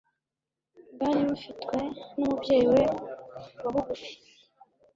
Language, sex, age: Kinyarwanda, female, 19-29